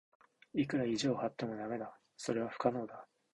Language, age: Japanese, 19-29